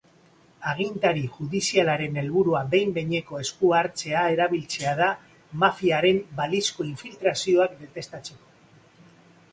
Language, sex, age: Basque, male, 50-59